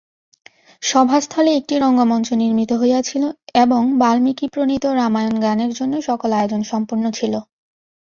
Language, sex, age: Bengali, female, 19-29